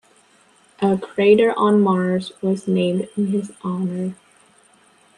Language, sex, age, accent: English, female, under 19, United States English